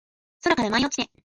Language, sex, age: Japanese, female, 30-39